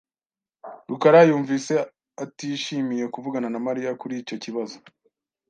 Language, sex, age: Kinyarwanda, male, 19-29